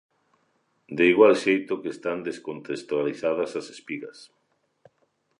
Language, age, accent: Galician, 60-69, Normativo (estándar)